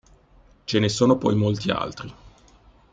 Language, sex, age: Italian, male, 50-59